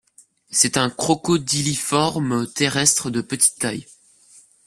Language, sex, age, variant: French, male, under 19, Français de métropole